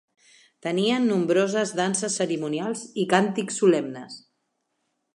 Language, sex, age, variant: Catalan, female, 50-59, Central